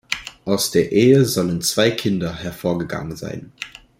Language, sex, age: German, male, under 19